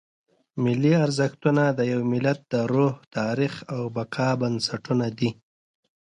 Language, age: Pashto, 30-39